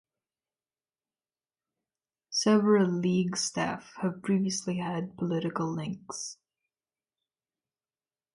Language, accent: English, United States English; Filipino